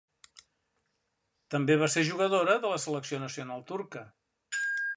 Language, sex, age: Catalan, male, 70-79